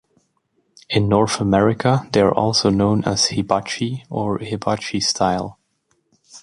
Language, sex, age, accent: English, male, 19-29, England English